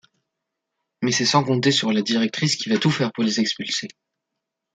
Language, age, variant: French, 19-29, Français de métropole